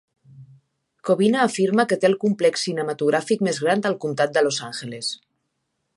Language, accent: Catalan, central; nord-occidental